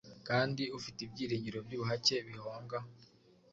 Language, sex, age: Kinyarwanda, male, 19-29